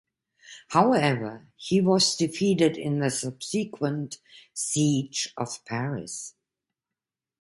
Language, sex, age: English, female, 50-59